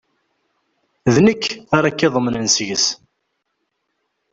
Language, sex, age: Kabyle, male, 19-29